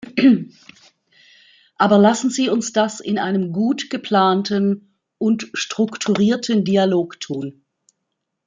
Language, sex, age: German, female, 50-59